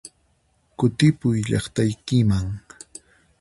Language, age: Puno Quechua, 19-29